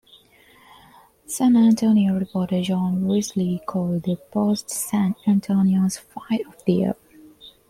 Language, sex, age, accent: English, female, 19-29, India and South Asia (India, Pakistan, Sri Lanka)